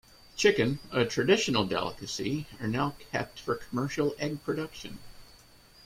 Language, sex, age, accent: English, male, 40-49, United States English